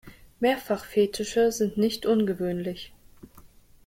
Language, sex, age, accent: German, female, 19-29, Deutschland Deutsch